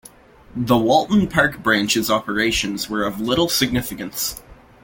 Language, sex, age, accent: English, male, under 19, Canadian English